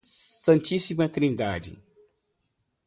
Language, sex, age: Portuguese, male, 50-59